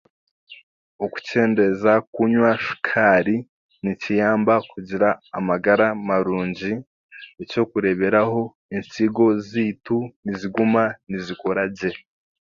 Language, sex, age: Chiga, male, 19-29